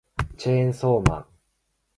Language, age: Japanese, 19-29